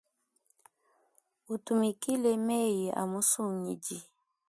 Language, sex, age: Luba-Lulua, female, 19-29